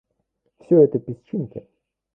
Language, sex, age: Russian, male, 19-29